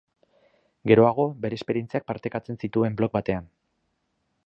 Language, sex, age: Basque, male, 30-39